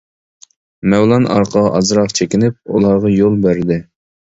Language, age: Uyghur, 19-29